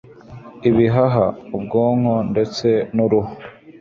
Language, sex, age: Kinyarwanda, male, under 19